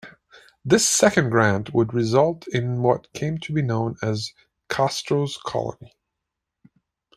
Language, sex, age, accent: English, male, 40-49, United States English